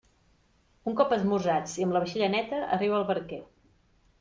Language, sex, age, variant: Catalan, female, 30-39, Nord-Occidental